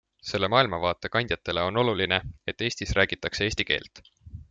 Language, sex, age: Estonian, male, 19-29